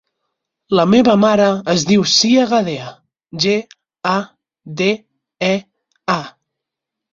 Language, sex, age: Catalan, male, 19-29